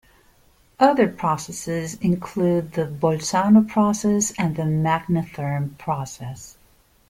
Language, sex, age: English, female, 50-59